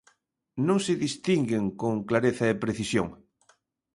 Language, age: Galician, 50-59